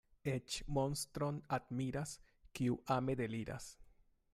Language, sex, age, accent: Esperanto, male, 19-29, Internacia